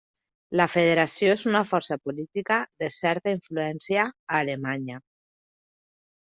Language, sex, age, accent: Catalan, female, 30-39, valencià